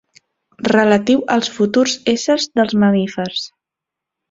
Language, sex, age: Catalan, female, 30-39